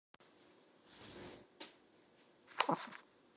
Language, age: Japanese, 19-29